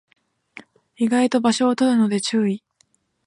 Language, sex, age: Japanese, female, 19-29